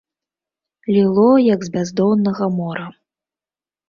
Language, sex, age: Belarusian, female, 30-39